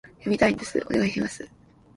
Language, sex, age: Japanese, female, under 19